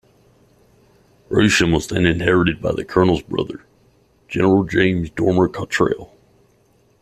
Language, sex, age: English, male, 19-29